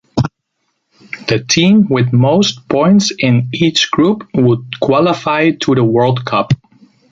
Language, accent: English, England English